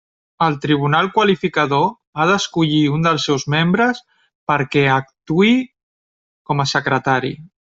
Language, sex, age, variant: Catalan, male, 30-39, Central